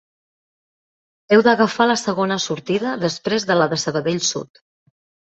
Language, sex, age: Catalan, female, 40-49